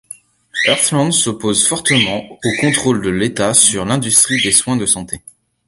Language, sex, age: French, male, 19-29